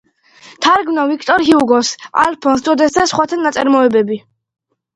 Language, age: Georgian, under 19